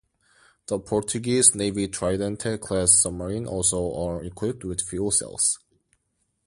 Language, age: English, 19-29